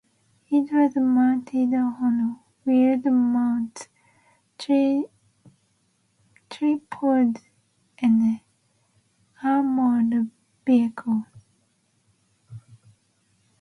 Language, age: English, 19-29